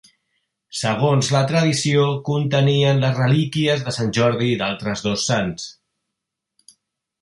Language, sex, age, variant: Catalan, male, 40-49, Central